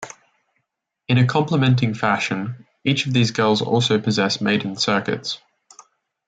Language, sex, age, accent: English, male, under 19, Australian English